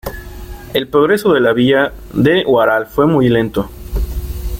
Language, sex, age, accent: Spanish, male, 19-29, México